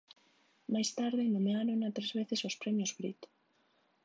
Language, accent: Galician, Normativo (estándar)